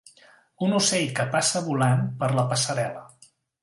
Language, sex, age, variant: Catalan, male, 40-49, Central